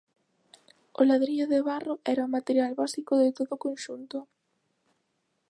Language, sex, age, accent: Galician, female, 19-29, Atlántico (seseo e gheada)